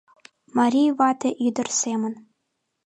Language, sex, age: Mari, female, 19-29